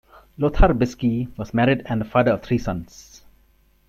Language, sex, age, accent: English, male, 30-39, India and South Asia (India, Pakistan, Sri Lanka)